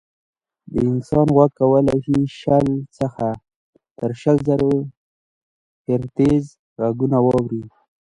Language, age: Pashto, 19-29